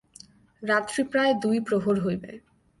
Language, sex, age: Bengali, female, 19-29